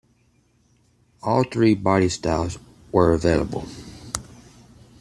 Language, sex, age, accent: English, male, 40-49, United States English